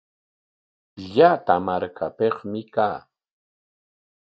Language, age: Corongo Ancash Quechua, 50-59